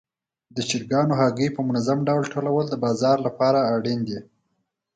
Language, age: Pashto, 30-39